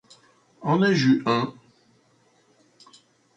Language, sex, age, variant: French, male, 60-69, Français de métropole